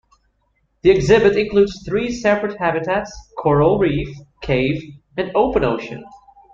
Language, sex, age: English, male, 19-29